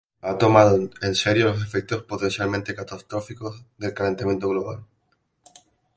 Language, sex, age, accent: Spanish, male, 19-29, España: Islas Canarias